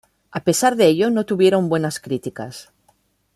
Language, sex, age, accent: Spanish, female, 50-59, España: Norte peninsular (Asturias, Castilla y León, Cantabria, País Vasco, Navarra, Aragón, La Rioja, Guadalajara, Cuenca)